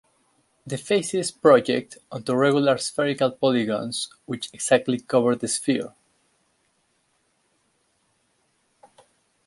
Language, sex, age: English, male, 19-29